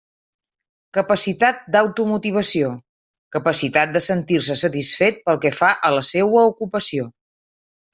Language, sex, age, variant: Catalan, female, 50-59, Central